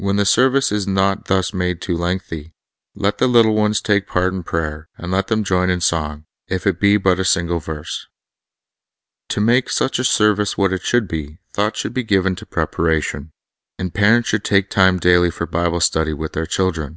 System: none